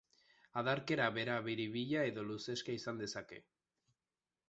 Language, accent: Basque, Erdialdekoa edo Nafarra (Gipuzkoa, Nafarroa)